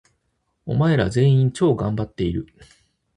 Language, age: Japanese, 40-49